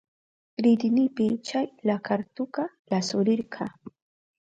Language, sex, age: Southern Pastaza Quechua, female, 19-29